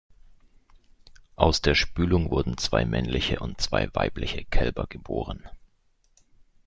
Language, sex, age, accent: German, male, 30-39, Deutschland Deutsch